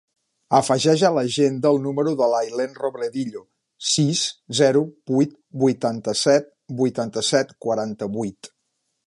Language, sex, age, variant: Catalan, male, 50-59, Central